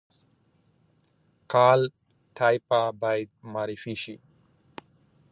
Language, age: Pashto, 30-39